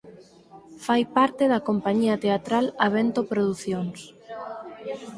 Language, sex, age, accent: Galician, female, 19-29, Normativo (estándar)